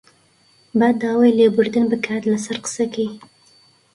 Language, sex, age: Central Kurdish, female, 19-29